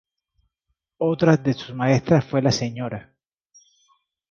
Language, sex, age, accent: Spanish, male, 40-49, Caribe: Cuba, Venezuela, Puerto Rico, República Dominicana, Panamá, Colombia caribeña, México caribeño, Costa del golfo de México